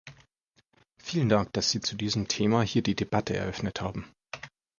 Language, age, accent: German, 30-39, Deutschland Deutsch